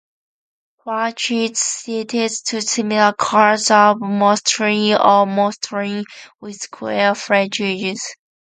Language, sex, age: English, female, 19-29